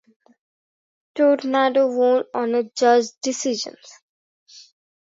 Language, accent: English, India and South Asia (India, Pakistan, Sri Lanka)